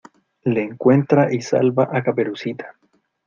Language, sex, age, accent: Spanish, male, 19-29, Chileno: Chile, Cuyo